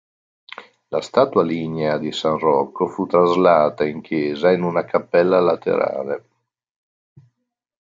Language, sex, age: Italian, male, 50-59